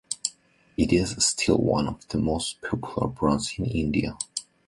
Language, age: English, 19-29